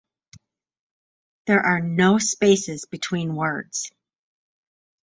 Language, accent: English, United States English